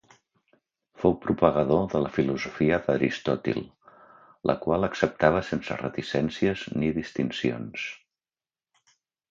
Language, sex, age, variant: Catalan, male, 50-59, Central